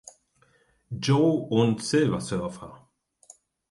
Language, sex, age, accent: German, male, 40-49, Deutschland Deutsch; Hochdeutsch